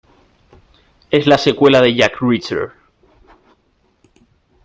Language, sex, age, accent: Spanish, male, 30-39, España: Norte peninsular (Asturias, Castilla y León, Cantabria, País Vasco, Navarra, Aragón, La Rioja, Guadalajara, Cuenca)